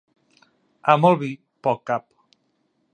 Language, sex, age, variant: Catalan, male, 30-39, Central